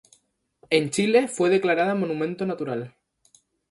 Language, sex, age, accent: Spanish, male, 19-29, España: Islas Canarias